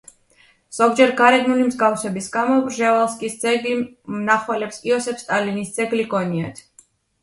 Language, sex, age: Georgian, female, 19-29